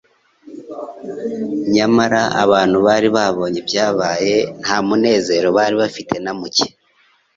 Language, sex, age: Kinyarwanda, male, 30-39